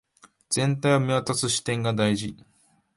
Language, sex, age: Japanese, male, 19-29